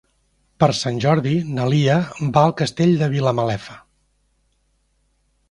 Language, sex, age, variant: Catalan, male, 50-59, Central